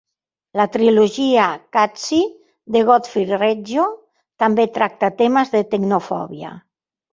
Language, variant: Catalan, Central